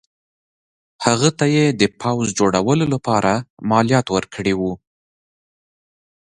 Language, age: Pashto, 30-39